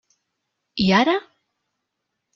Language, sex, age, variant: Catalan, female, 50-59, Central